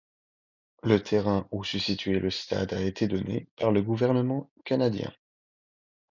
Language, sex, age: French, male, 19-29